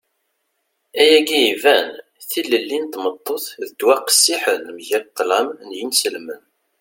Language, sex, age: Kabyle, male, 30-39